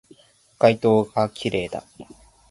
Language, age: Japanese, 19-29